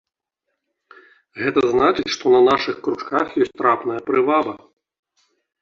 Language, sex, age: Belarusian, male, 30-39